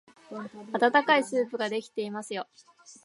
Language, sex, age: Japanese, female, 19-29